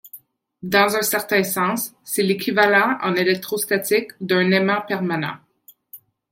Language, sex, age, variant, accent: French, female, 19-29, Français d'Amérique du Nord, Français du Canada